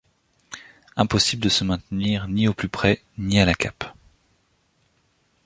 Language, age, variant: French, 30-39, Français de métropole